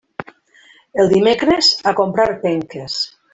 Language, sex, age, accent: Catalan, female, 50-59, valencià